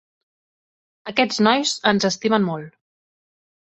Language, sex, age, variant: Catalan, female, 19-29, Central